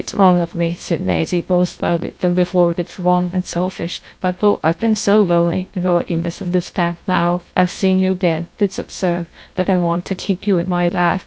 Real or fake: fake